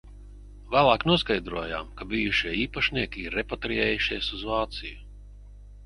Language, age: Latvian, 60-69